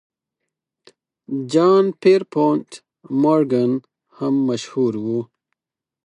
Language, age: Pashto, 30-39